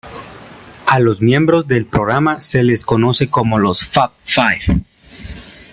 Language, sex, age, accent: Spanish, male, 19-29, América central